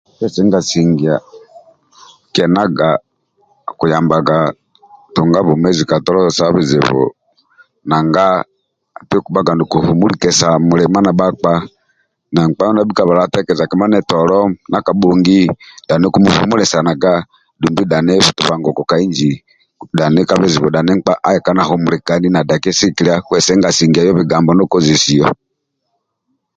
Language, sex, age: Amba (Uganda), male, 50-59